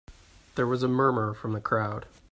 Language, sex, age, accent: English, male, 30-39, United States English